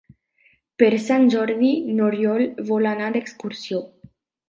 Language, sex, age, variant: Catalan, female, 19-29, Nord-Occidental